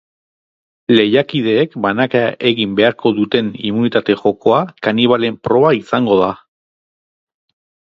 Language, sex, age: Basque, male, 40-49